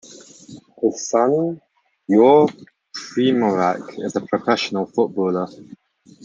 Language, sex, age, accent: English, male, 30-39, England English